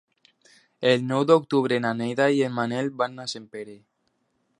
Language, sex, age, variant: Catalan, male, under 19, Alacantí